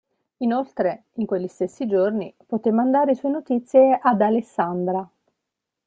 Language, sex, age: Italian, female, 40-49